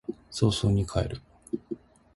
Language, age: Japanese, 30-39